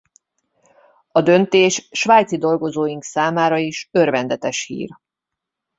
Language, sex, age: Hungarian, female, 40-49